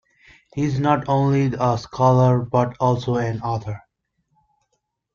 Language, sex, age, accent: English, male, 19-29, India and South Asia (India, Pakistan, Sri Lanka)